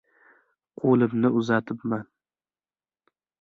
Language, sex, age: Uzbek, male, 19-29